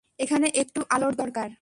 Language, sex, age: Bengali, female, 19-29